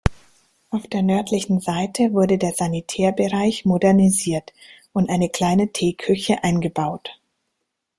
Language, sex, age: German, female, 30-39